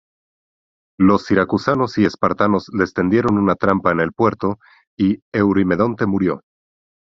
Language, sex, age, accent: Spanish, male, 30-39, México